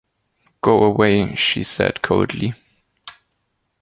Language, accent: English, United States English